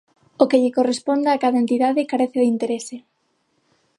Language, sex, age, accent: Galician, female, under 19, Normativo (estándar); Neofalante